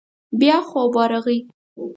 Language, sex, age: Pashto, female, under 19